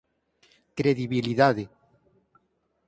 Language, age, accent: Galician, 50-59, Normativo (estándar)